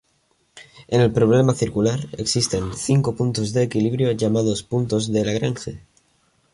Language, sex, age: Spanish, male, under 19